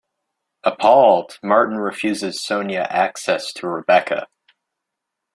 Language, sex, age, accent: English, male, 19-29, United States English